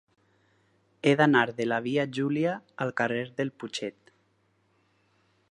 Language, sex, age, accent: Catalan, male, 19-29, valencià